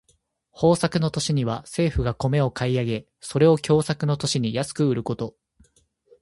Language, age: Japanese, 19-29